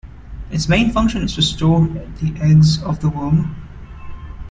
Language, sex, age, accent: English, male, 19-29, India and South Asia (India, Pakistan, Sri Lanka)